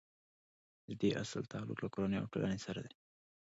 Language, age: Pashto, 19-29